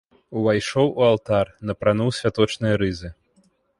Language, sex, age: Belarusian, male, 19-29